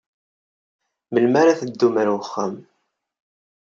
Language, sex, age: Kabyle, male, 30-39